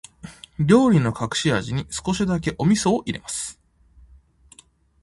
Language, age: Japanese, 19-29